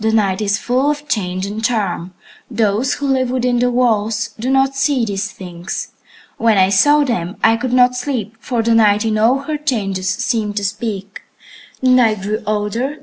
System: none